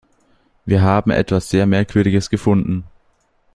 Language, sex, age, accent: German, male, 19-29, Österreichisches Deutsch